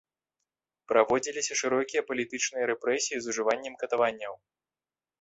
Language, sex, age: Belarusian, male, 19-29